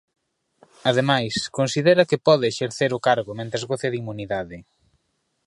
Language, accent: Galician, Oriental (común en zona oriental)